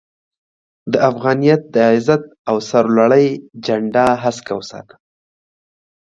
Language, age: Pashto, 19-29